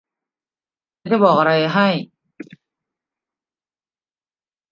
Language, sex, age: Thai, male, under 19